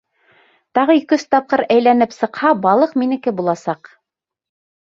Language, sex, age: Bashkir, female, 30-39